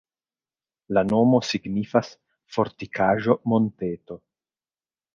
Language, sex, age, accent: Esperanto, male, 30-39, Internacia